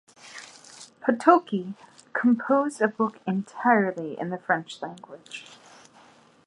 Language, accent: English, United States English